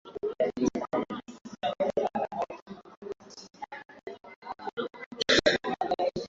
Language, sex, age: Swahili, male, 19-29